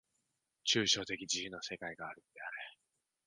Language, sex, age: Japanese, male, 19-29